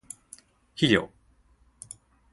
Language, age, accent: Japanese, 19-29, 東京; 関東